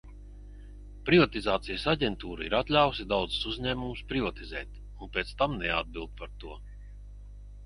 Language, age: Latvian, 60-69